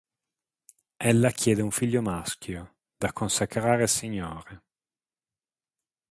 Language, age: Italian, 40-49